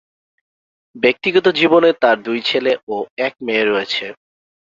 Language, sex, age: Bengali, male, 19-29